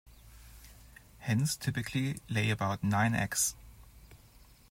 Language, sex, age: English, male, 30-39